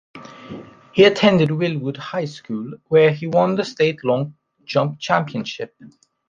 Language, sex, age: English, male, under 19